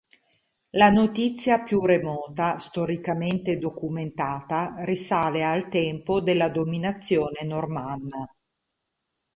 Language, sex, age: Italian, female, 40-49